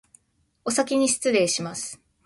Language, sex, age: Japanese, female, 19-29